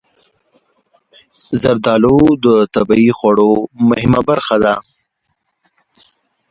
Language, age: Pashto, 30-39